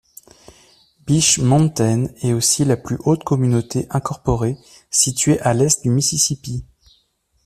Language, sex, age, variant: French, male, 30-39, Français de métropole